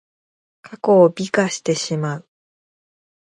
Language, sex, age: Japanese, female, 30-39